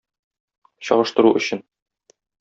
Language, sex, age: Tatar, male, 30-39